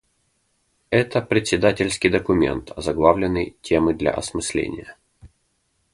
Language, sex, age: Russian, male, 30-39